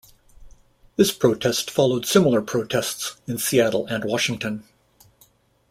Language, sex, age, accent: English, male, 60-69, United States English